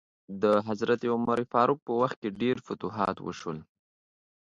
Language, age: Pashto, 19-29